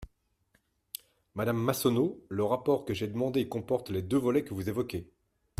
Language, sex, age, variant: French, male, 50-59, Français de métropole